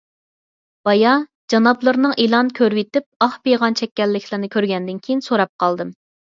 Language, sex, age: Uyghur, female, 30-39